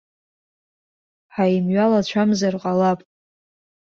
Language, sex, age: Abkhazian, female, 19-29